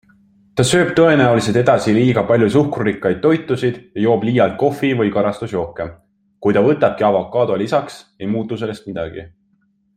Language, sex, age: Estonian, male, 19-29